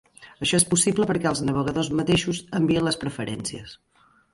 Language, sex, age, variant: Catalan, female, 40-49, Central